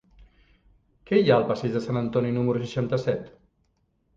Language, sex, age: Catalan, male, 50-59